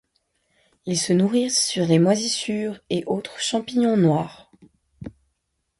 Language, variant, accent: French, Français d'Europe, Français de Suisse